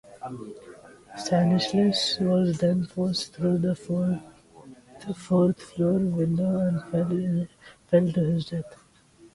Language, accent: English, India and South Asia (India, Pakistan, Sri Lanka)